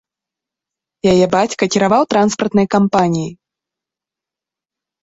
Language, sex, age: Belarusian, female, 19-29